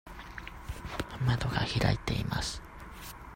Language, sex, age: Japanese, male, 19-29